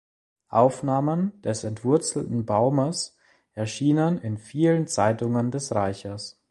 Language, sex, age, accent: German, male, under 19, Deutschland Deutsch